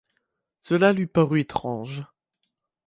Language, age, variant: French, 19-29, Français de métropole